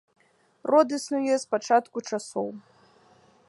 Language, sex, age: Belarusian, female, under 19